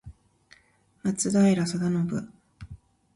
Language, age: Japanese, 30-39